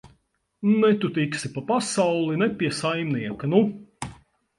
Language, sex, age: Latvian, male, 50-59